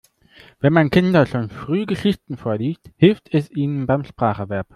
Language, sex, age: German, male, 19-29